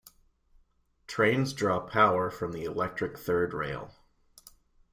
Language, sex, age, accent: English, male, 19-29, United States English